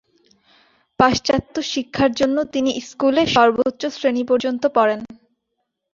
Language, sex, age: Bengali, female, 19-29